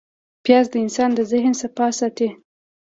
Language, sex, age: Pashto, female, 19-29